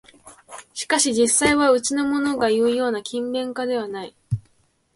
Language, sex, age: Japanese, male, under 19